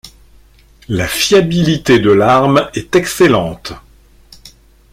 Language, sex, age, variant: French, male, 50-59, Français de métropole